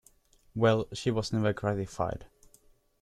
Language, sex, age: English, male, under 19